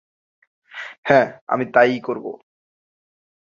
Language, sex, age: Bengali, male, 19-29